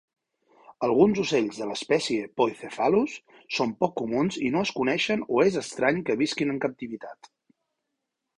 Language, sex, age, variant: Catalan, male, 40-49, Central